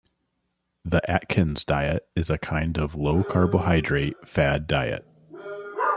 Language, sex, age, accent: English, male, 30-39, United States English